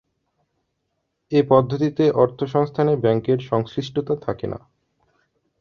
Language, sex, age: Bengali, male, 30-39